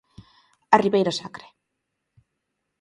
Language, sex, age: Galician, female, 19-29